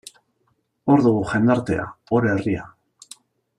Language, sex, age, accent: Basque, male, 40-49, Mendebalekoa (Araba, Bizkaia, Gipuzkoako mendebaleko herri batzuk)